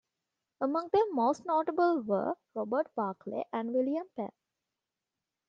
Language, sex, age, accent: English, female, 19-29, India and South Asia (India, Pakistan, Sri Lanka)